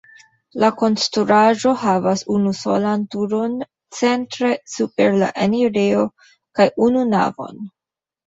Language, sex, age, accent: Esperanto, female, 19-29, Internacia